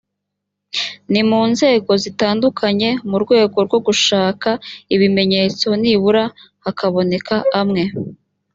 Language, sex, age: Kinyarwanda, female, 30-39